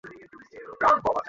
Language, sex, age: Bengali, male, 19-29